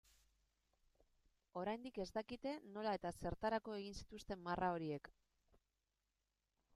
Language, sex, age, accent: Basque, female, 30-39, Mendebalekoa (Araba, Bizkaia, Gipuzkoako mendebaleko herri batzuk)